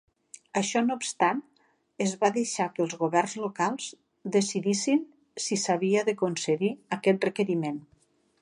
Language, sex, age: Catalan, female, 60-69